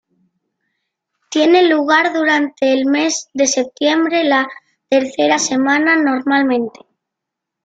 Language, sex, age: Spanish, female, 30-39